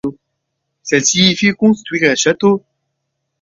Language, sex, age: French, male, 19-29